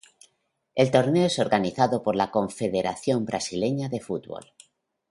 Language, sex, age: Spanish, female, 60-69